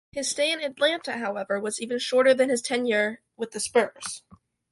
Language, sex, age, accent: English, female, under 19, United States English